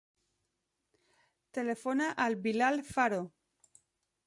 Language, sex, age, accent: Catalan, female, 40-49, valencià